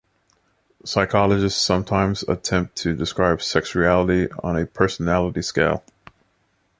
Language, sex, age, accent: English, male, 30-39, United States English